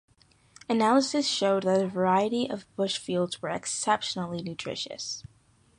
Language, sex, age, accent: English, female, under 19, United States English